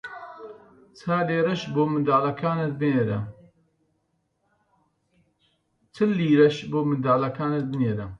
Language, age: Central Kurdish, 40-49